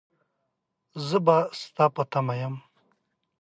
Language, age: Pashto, 30-39